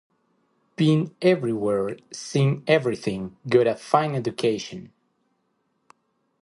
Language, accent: English, Canadian English